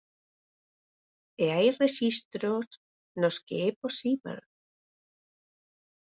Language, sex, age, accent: Galician, female, 50-59, Oriental (común en zona oriental)